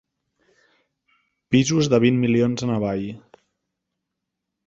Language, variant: Catalan, Central